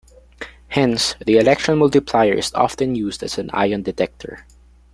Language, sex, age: English, male, 19-29